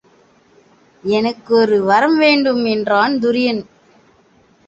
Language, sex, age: Tamil, female, 19-29